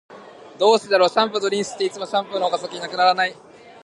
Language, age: Japanese, 19-29